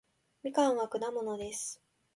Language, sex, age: Japanese, female, 19-29